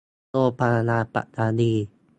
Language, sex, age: Thai, male, 19-29